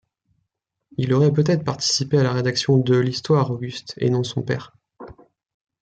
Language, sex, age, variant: French, male, 19-29, Français de métropole